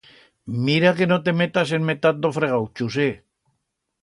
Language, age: Aragonese, 60-69